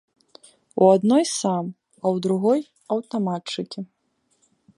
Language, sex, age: Belarusian, female, 19-29